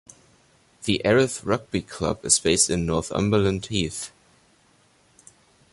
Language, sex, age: English, male, under 19